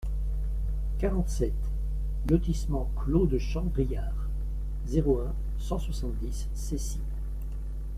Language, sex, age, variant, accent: French, male, 60-69, Français d'Europe, Français de Belgique